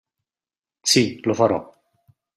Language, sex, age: Italian, male, 40-49